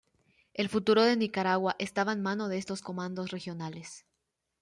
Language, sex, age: Spanish, female, under 19